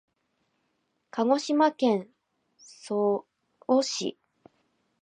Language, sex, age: Japanese, female, 19-29